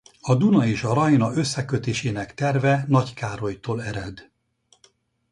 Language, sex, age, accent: Hungarian, male, 70-79, budapesti